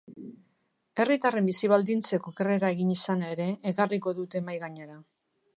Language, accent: Basque, Mendebalekoa (Araba, Bizkaia, Gipuzkoako mendebaleko herri batzuk)